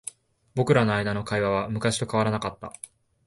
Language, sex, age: Japanese, male, 19-29